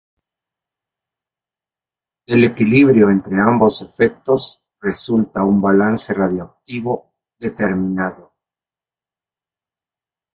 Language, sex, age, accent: Spanish, male, 40-49, América central